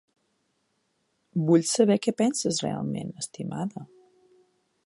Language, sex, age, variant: Catalan, female, 40-49, Central